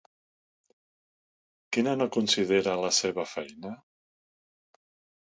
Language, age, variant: Catalan, 60-69, Central